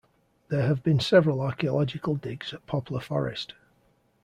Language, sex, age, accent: English, male, 40-49, England English